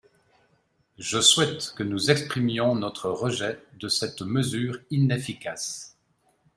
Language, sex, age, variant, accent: French, male, 50-59, Français d'Europe, Français de Suisse